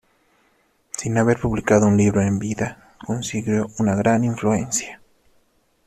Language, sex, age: Spanish, male, 19-29